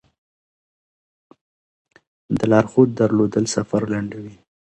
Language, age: Pashto, 19-29